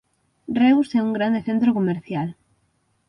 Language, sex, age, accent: Galician, female, 19-29, Atlántico (seseo e gheada)